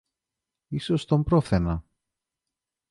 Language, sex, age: Greek, male, 40-49